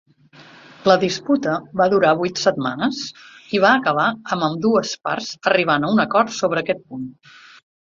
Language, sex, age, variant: Catalan, female, 40-49, Central